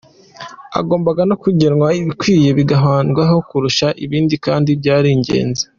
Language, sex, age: Kinyarwanda, male, 19-29